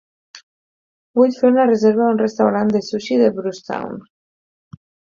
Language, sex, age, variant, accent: Catalan, female, 30-39, Nord-Occidental, Lleidatà